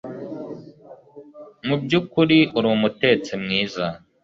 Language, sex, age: Kinyarwanda, male, 19-29